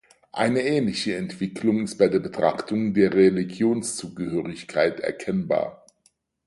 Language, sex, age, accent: German, male, 50-59, Deutschland Deutsch